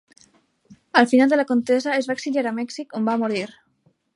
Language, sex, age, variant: Catalan, female, under 19, Alacantí